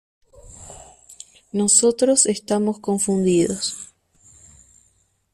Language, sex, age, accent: Spanish, female, 19-29, Rioplatense: Argentina, Uruguay, este de Bolivia, Paraguay